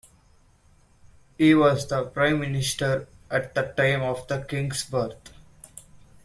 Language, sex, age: English, male, 19-29